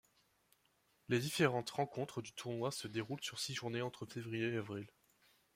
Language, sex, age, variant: French, male, 19-29, Français de métropole